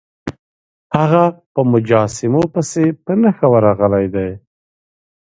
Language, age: Pashto, 30-39